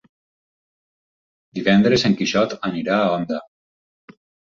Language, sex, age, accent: Catalan, male, 50-59, valencià